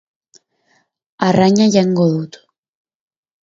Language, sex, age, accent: Basque, female, 19-29, Erdialdekoa edo Nafarra (Gipuzkoa, Nafarroa)